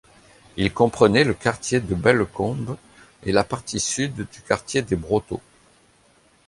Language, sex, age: French, male, 50-59